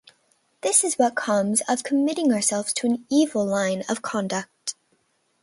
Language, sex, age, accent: English, female, under 19, United States English